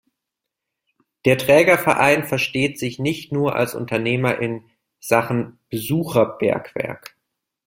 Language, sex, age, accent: German, male, 19-29, Deutschland Deutsch